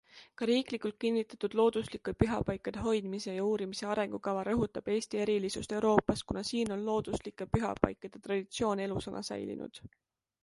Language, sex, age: Estonian, female, 19-29